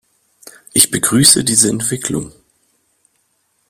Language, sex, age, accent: German, male, 19-29, Deutschland Deutsch